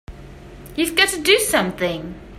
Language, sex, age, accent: English, female, 19-29, England English